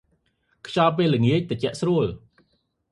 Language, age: Khmer, 30-39